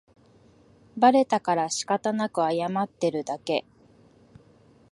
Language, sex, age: Japanese, female, 40-49